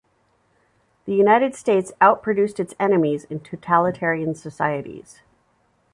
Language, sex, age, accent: English, female, 50-59, United States English